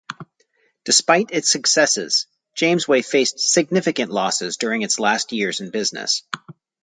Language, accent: English, United States English